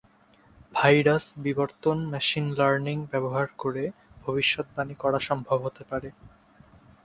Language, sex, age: Bengali, male, 19-29